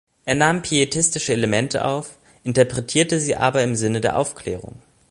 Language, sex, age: German, male, 19-29